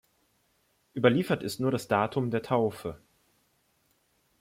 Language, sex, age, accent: German, male, 19-29, Deutschland Deutsch